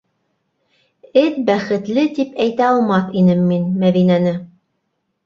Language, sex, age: Bashkir, female, 30-39